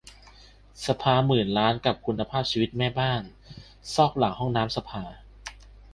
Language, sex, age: Thai, male, 19-29